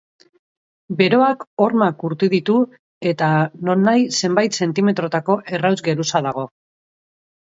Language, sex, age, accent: Basque, female, 40-49, Mendebalekoa (Araba, Bizkaia, Gipuzkoako mendebaleko herri batzuk)